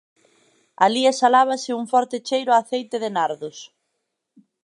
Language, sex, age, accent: Galician, female, 19-29, Atlántico (seseo e gheada)